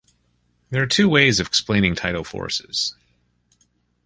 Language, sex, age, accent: English, male, 40-49, United States English